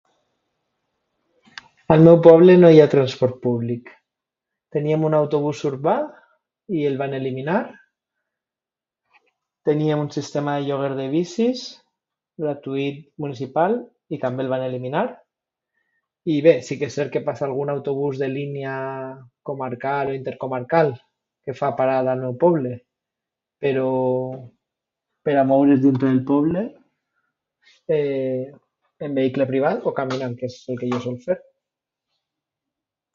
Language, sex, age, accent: Catalan, male, 40-49, valencià